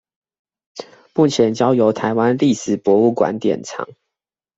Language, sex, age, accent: Chinese, male, 30-39, 出生地：臺北市